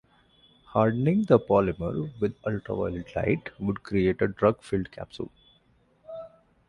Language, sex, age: English, male, 19-29